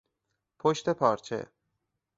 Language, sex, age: Persian, male, 30-39